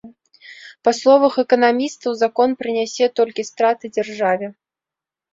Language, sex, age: Belarusian, female, 19-29